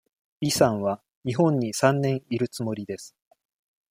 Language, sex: Japanese, male